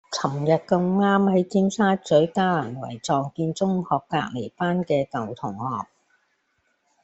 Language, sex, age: Cantonese, female, 70-79